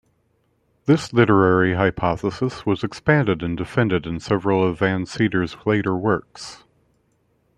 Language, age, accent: English, 40-49, United States English